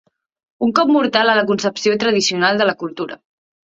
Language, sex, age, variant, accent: Catalan, female, 19-29, Central, Barceloní